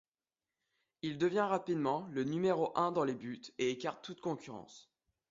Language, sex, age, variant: French, male, under 19, Français d'Europe